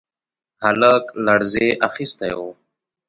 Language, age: Pashto, 19-29